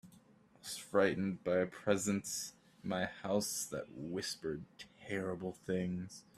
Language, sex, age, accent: English, male, under 19, United States English